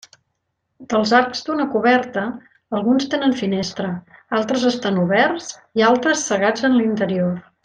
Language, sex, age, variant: Catalan, female, 50-59, Central